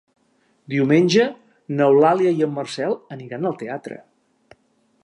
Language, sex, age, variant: Catalan, male, 60-69, Central